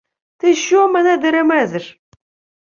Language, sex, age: Ukrainian, female, 19-29